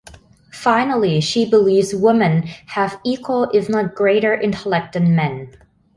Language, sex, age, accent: English, female, 19-29, United States English